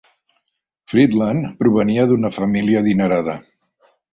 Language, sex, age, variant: Catalan, male, 70-79, Central